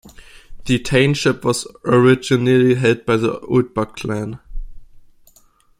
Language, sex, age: English, male, 19-29